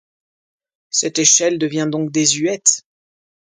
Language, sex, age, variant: French, female, 40-49, Français de métropole